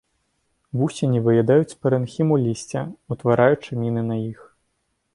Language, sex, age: Belarusian, male, under 19